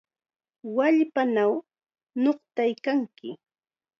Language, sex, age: Chiquián Ancash Quechua, female, 30-39